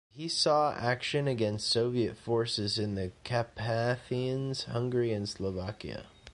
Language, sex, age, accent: English, male, 30-39, United States English